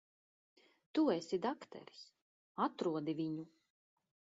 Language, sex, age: Latvian, female, 50-59